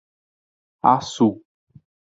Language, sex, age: Portuguese, male, 19-29